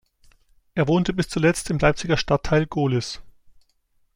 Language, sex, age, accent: German, male, 19-29, Deutschland Deutsch